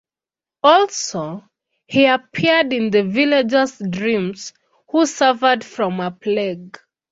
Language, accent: English, England English